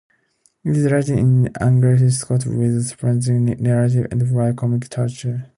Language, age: English, 19-29